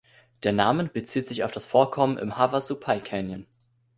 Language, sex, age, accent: German, male, 19-29, Deutschland Deutsch